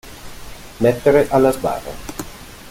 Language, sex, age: Italian, male, 19-29